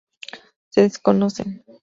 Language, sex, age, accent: Spanish, female, 19-29, México